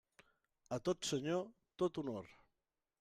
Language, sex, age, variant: Catalan, male, 30-39, Central